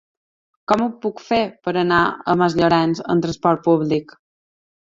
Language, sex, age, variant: Catalan, female, 19-29, Balear